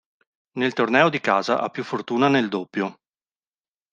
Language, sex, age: Italian, male, 40-49